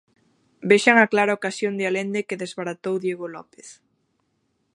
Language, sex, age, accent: Galician, female, 19-29, Atlántico (seseo e gheada); Normativo (estándar)